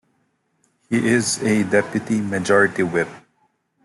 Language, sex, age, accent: English, male, 19-29, Filipino